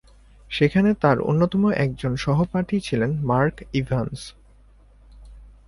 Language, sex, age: Bengali, male, 19-29